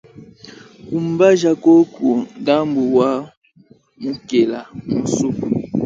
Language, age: Luba-Lulua, 19-29